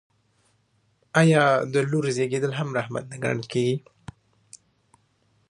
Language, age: Pashto, 19-29